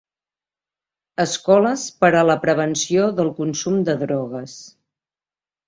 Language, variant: Catalan, Nord-Occidental